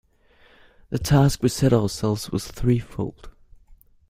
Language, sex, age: English, male, 19-29